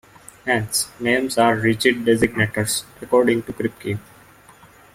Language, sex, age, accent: English, male, 19-29, India and South Asia (India, Pakistan, Sri Lanka)